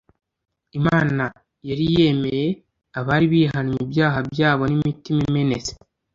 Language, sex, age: Kinyarwanda, male, under 19